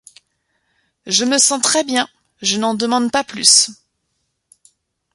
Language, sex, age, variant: French, female, 30-39, Français de métropole